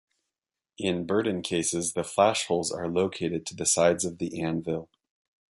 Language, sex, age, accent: English, male, 30-39, United States English